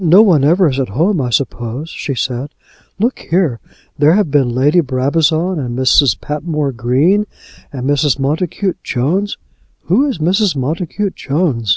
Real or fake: real